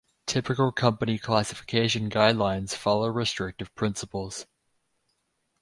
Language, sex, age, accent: English, male, 19-29, United States English